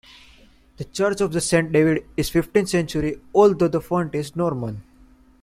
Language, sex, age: English, male, 19-29